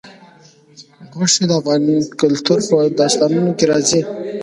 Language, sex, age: Pashto, male, 30-39